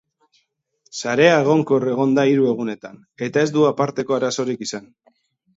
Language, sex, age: Basque, male, 30-39